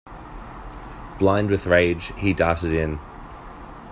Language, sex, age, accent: English, male, 30-39, Australian English